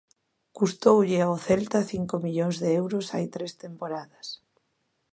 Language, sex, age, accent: Galician, female, 40-49, Normativo (estándar)